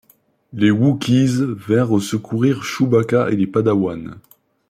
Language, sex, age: French, male, 19-29